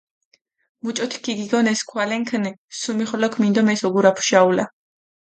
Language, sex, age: Mingrelian, female, 19-29